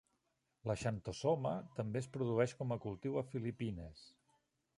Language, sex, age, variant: Catalan, male, 50-59, Central